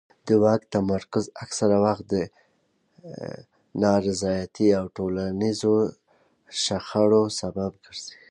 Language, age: Pashto, 30-39